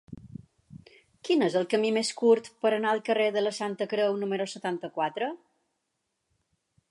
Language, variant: Catalan, Balear